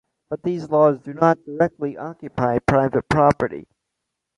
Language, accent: English, United States English